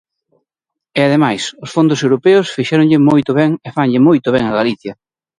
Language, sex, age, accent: Galician, male, 30-39, Oriental (común en zona oriental)